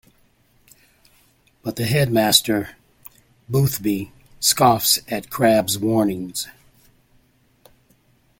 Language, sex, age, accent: English, male, 60-69, United States English